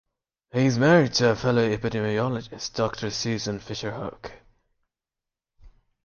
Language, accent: English, United States English